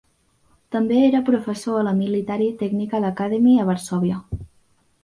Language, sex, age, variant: Catalan, female, under 19, Central